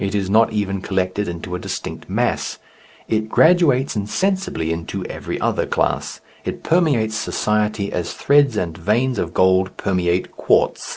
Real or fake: real